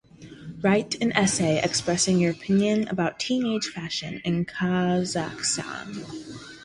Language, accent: English, United States English